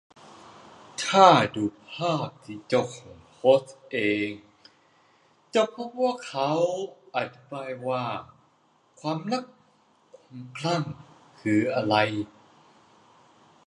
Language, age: Thai, 30-39